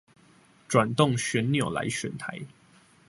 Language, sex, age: Chinese, male, 19-29